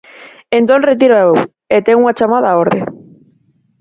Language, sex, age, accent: Galician, female, 19-29, Central (gheada)